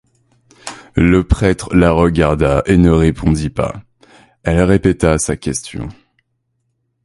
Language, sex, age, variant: French, male, 19-29, Français de métropole